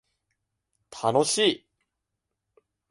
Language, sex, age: Japanese, male, 19-29